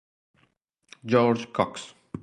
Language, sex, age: Italian, male, 40-49